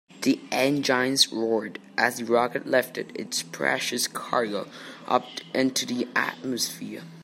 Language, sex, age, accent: English, male, under 19, England English